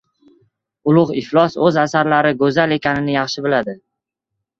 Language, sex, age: Uzbek, male, 19-29